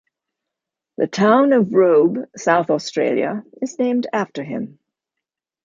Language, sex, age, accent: English, female, 70-79, United States English